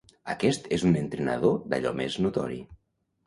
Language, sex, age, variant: Catalan, male, 50-59, Nord-Occidental